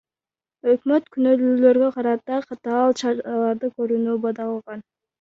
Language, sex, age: Kyrgyz, female, under 19